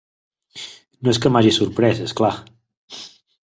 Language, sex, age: Catalan, male, 30-39